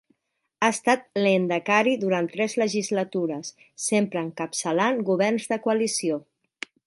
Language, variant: Catalan, Central